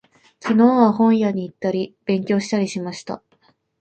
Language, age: Japanese, 19-29